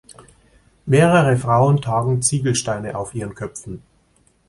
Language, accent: German, Deutschland Deutsch